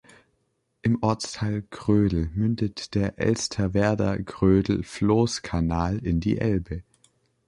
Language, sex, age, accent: German, male, under 19, Deutschland Deutsch